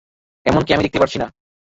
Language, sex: Bengali, male